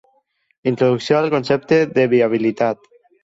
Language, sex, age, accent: Catalan, male, under 19, valencià